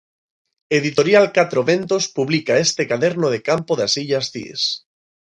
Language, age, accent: Galician, 19-29, Normativo (estándar)